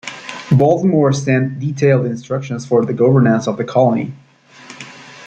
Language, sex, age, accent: English, male, 19-29, United States English